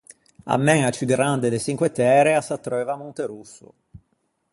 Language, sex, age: Ligurian, male, 30-39